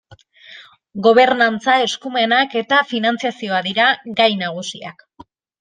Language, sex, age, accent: Basque, female, 19-29, Erdialdekoa edo Nafarra (Gipuzkoa, Nafarroa)